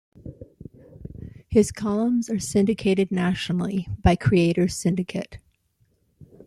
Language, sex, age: English, female, 40-49